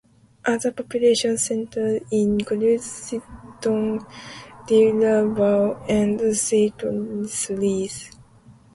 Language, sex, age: English, female, 19-29